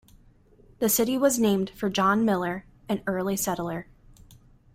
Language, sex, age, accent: English, female, 19-29, United States English